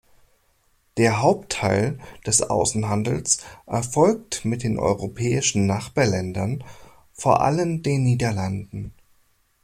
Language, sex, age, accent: German, male, 30-39, Deutschland Deutsch